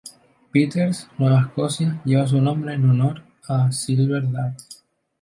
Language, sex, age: Spanish, male, 19-29